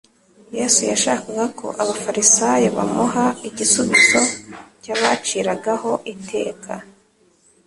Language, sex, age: Kinyarwanda, female, 19-29